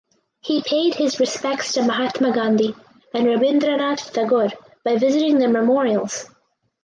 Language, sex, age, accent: English, female, under 19, United States English